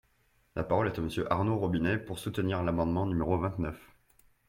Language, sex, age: French, male, 30-39